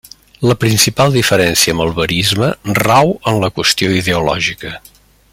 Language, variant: Catalan, Central